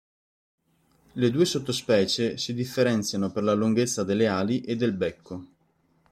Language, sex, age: Italian, male, 19-29